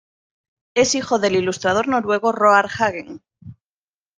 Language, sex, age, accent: Spanish, female, 40-49, España: Norte peninsular (Asturias, Castilla y León, Cantabria, País Vasco, Navarra, Aragón, La Rioja, Guadalajara, Cuenca)